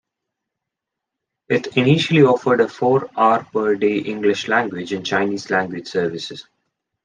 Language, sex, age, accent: English, male, 19-29, India and South Asia (India, Pakistan, Sri Lanka)